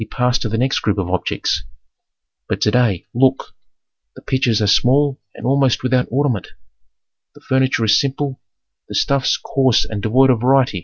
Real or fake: real